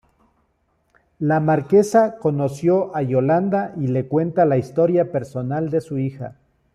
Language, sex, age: Spanish, male, 50-59